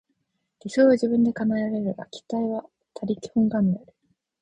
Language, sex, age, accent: Japanese, female, 19-29, 標準語